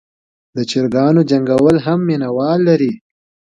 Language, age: Pashto, 19-29